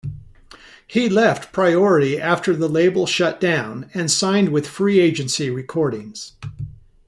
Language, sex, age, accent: English, male, 60-69, United States English